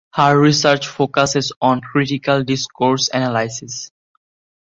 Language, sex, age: English, male, 19-29